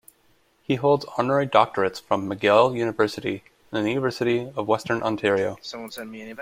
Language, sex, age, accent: English, male, 30-39, United States English